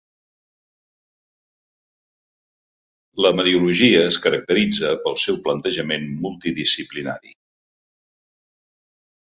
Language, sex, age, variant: Catalan, male, 70-79, Central